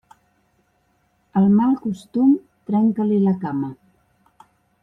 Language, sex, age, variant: Catalan, female, 50-59, Central